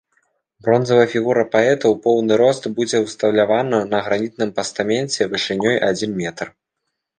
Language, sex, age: Belarusian, male, 19-29